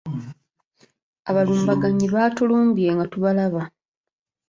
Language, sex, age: Ganda, female, 19-29